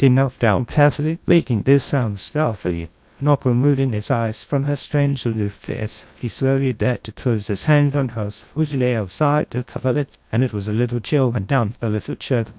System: TTS, GlowTTS